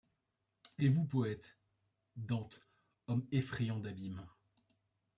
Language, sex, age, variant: French, male, 30-39, Français de métropole